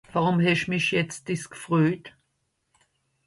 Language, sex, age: Swiss German, female, 60-69